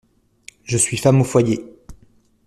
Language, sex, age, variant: French, male, 30-39, Français de métropole